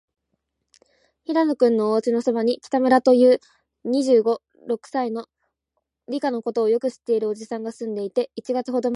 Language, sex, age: Japanese, female, 19-29